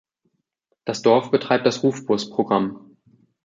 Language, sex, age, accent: German, male, 19-29, Deutschland Deutsch